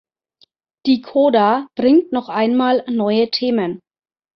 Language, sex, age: German, female, 30-39